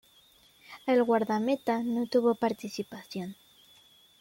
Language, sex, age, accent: Spanish, female, under 19, España: Centro-Sur peninsular (Madrid, Toledo, Castilla-La Mancha)